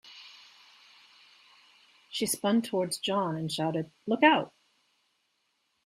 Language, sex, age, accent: English, female, 50-59, United States English